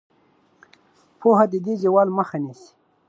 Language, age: Pashto, 30-39